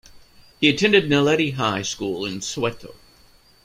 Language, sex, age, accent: English, male, 40-49, United States English